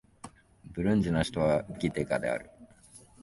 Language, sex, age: Japanese, male, 19-29